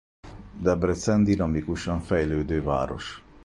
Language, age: Hungarian, 40-49